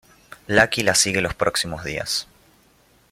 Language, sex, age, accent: Spanish, male, 19-29, Rioplatense: Argentina, Uruguay, este de Bolivia, Paraguay